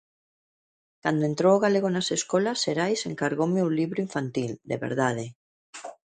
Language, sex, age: Galician, female, 40-49